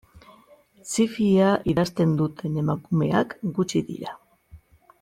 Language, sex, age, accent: Basque, female, 50-59, Mendebalekoa (Araba, Bizkaia, Gipuzkoako mendebaleko herri batzuk)